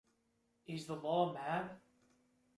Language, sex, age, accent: English, male, 19-29, United States English